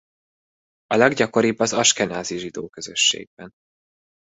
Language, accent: Hungarian, budapesti